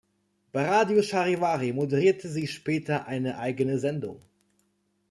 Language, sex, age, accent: German, male, 19-29, Deutschland Deutsch